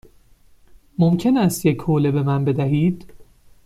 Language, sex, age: Persian, male, 19-29